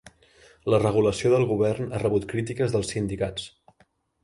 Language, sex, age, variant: Catalan, male, 19-29, Central